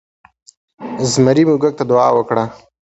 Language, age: Pashto, 19-29